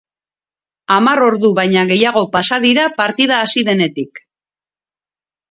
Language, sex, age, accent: Basque, female, 40-49, Erdialdekoa edo Nafarra (Gipuzkoa, Nafarroa)